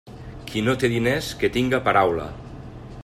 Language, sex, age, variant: Catalan, male, 40-49, Nord-Occidental